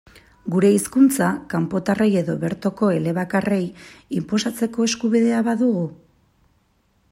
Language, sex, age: Basque, female, 30-39